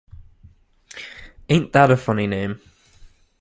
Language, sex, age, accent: English, male, 19-29, United States English